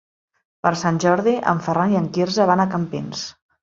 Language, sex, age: Catalan, female, 40-49